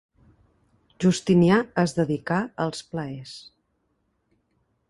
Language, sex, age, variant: Catalan, female, 40-49, Central